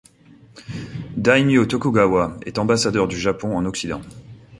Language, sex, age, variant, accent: French, male, 30-39, Français des départements et régions d'outre-mer, Français de La Réunion